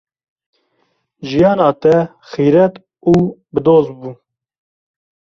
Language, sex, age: Kurdish, male, 30-39